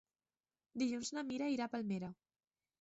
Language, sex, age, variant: Catalan, female, 19-29, Central